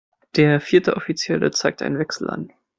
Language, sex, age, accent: German, male, 19-29, Deutschland Deutsch